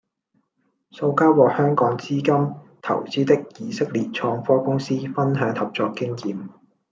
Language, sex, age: Cantonese, male, 40-49